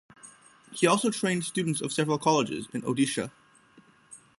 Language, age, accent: English, 19-29, United States English